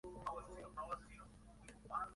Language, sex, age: Spanish, male, 19-29